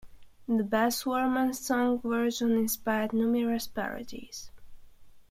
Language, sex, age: English, female, 19-29